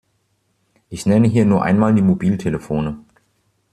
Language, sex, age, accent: German, male, 40-49, Deutschland Deutsch